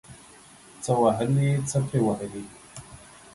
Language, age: Pashto, 30-39